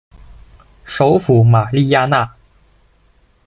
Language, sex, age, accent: Chinese, male, 19-29, 出生地：广东省